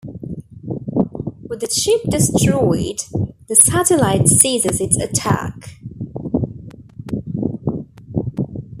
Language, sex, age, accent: English, female, 19-29, Australian English